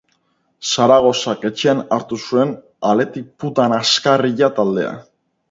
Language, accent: Basque, Mendebalekoa (Araba, Bizkaia, Gipuzkoako mendebaleko herri batzuk)